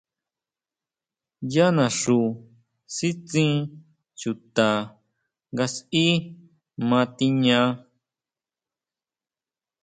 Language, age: Huautla Mazatec, 19-29